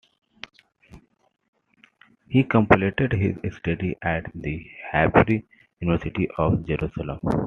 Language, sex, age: English, male, 19-29